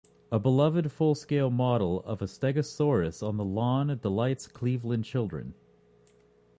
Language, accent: English, Canadian English